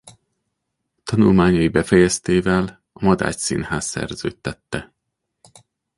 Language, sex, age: Hungarian, male, 40-49